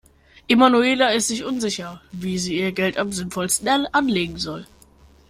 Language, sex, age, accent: German, male, under 19, Deutschland Deutsch